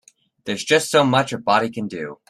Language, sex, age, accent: English, male, 19-29, United States English